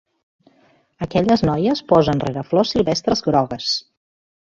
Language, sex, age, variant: Catalan, female, 40-49, Central